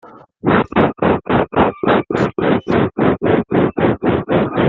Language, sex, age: French, male, 19-29